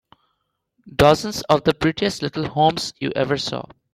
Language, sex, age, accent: English, male, under 19, India and South Asia (India, Pakistan, Sri Lanka)